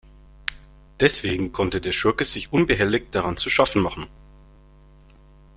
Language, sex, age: German, male, 30-39